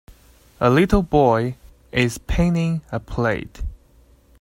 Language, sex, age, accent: English, male, 19-29, United States English